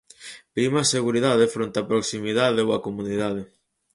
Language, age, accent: Galician, 19-29, Atlántico (seseo e gheada)